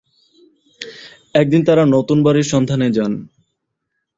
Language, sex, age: Bengali, male, 19-29